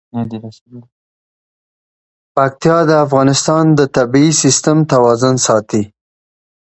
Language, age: Pashto, 30-39